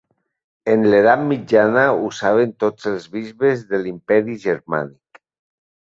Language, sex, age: Catalan, male, 40-49